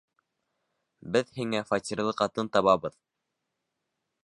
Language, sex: Bashkir, male